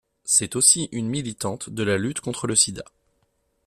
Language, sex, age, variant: French, male, 30-39, Français de métropole